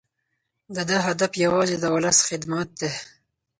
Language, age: Pashto, 19-29